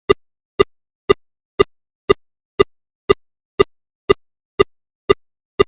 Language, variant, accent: Catalan, Valencià meridional, valencià